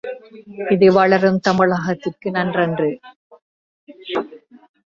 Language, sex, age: Tamil, female, 40-49